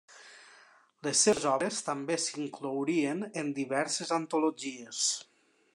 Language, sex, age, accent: Catalan, male, 30-39, valencià